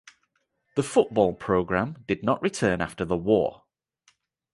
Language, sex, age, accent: English, male, 30-39, England English